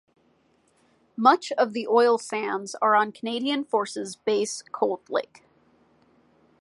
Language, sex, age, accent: English, female, 19-29, United States English